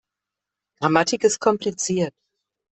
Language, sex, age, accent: German, female, 50-59, Deutschland Deutsch